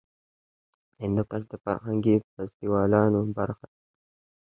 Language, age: Pashto, under 19